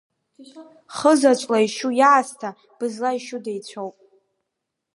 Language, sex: Abkhazian, female